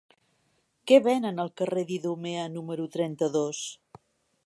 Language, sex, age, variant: Catalan, female, 60-69, Central